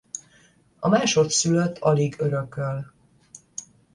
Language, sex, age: Hungarian, female, 60-69